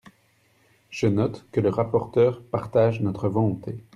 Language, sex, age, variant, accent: French, male, 30-39, Français d'Europe, Français de Belgique